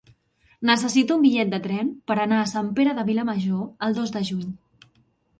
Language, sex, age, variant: Catalan, female, 30-39, Central